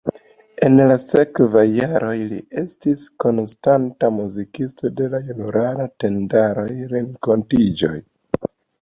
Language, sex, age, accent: Esperanto, male, 30-39, Internacia